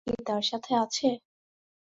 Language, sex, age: Bengali, female, 19-29